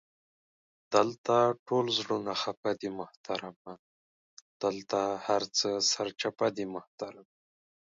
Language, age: Pashto, 30-39